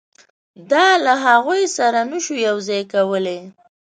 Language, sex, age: Pashto, female, 30-39